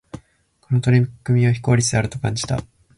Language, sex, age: Japanese, male, 19-29